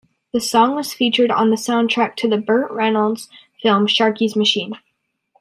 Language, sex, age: English, female, under 19